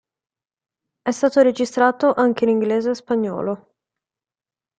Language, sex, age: Italian, female, 19-29